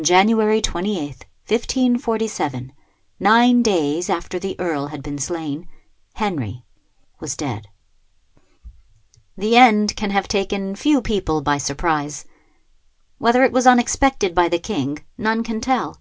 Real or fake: real